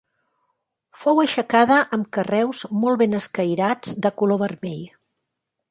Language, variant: Catalan, Septentrional